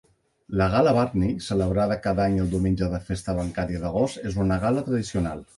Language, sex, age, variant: Catalan, male, 50-59, Central